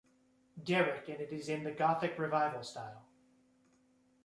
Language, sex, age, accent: English, male, 19-29, United States English